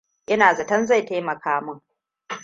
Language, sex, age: Hausa, female, 30-39